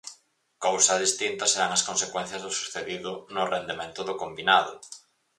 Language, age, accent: Galician, 19-29, Normativo (estándar)